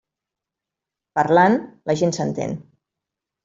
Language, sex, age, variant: Catalan, female, 50-59, Central